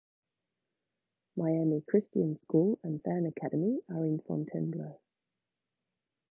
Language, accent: English, Australian English